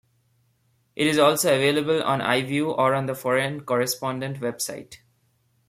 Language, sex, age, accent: English, male, 19-29, India and South Asia (India, Pakistan, Sri Lanka)